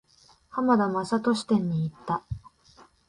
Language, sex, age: Japanese, female, 19-29